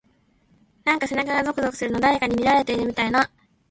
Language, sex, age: Japanese, female, 19-29